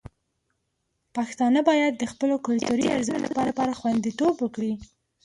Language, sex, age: Pashto, female, 19-29